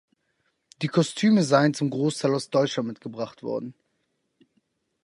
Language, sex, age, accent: German, male, 19-29, Deutschland Deutsch